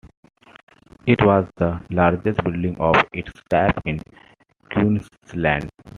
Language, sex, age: English, male, 19-29